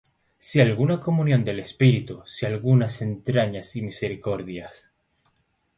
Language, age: Spanish, 19-29